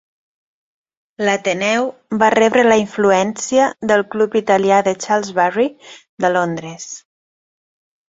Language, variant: Catalan, Nord-Occidental